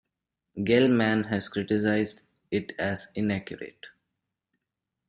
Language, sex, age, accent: English, male, 19-29, India and South Asia (India, Pakistan, Sri Lanka)